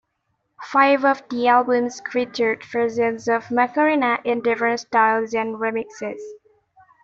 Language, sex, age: English, female, 19-29